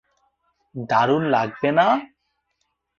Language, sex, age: Bengali, male, 19-29